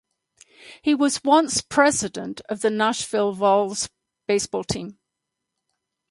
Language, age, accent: English, 70-79, England English